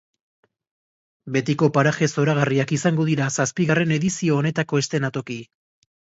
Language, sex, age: Basque, male, 30-39